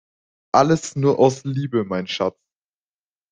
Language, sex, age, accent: German, male, under 19, Deutschland Deutsch